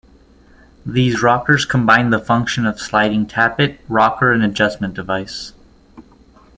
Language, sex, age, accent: English, male, 19-29, United States English